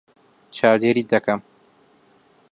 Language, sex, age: Central Kurdish, male, 19-29